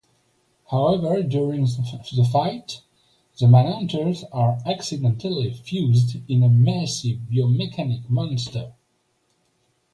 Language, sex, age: English, male, 60-69